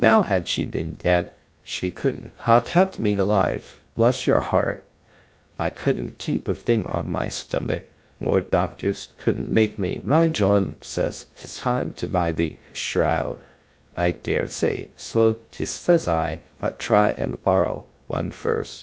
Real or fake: fake